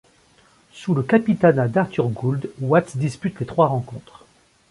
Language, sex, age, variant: French, male, 50-59, Français de métropole